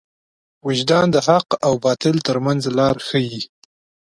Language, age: Pashto, 19-29